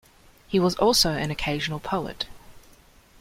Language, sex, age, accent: English, female, 19-29, Australian English